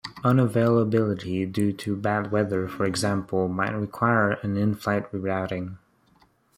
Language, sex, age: English, male, 19-29